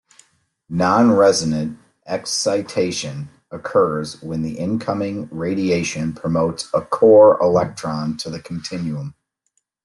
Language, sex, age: English, male, 40-49